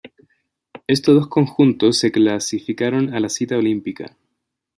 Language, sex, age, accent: Spanish, male, 19-29, Chileno: Chile, Cuyo